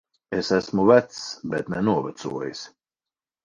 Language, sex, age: Latvian, male, 50-59